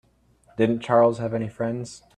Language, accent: English, United States English